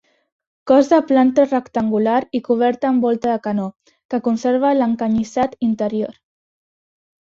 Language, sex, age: Catalan, female, under 19